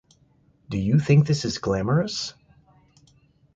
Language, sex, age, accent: English, male, 50-59, United States English